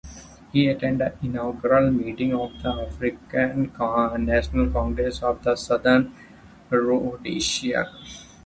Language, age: English, 19-29